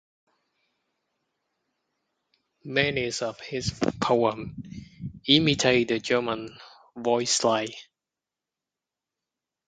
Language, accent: English, Filipino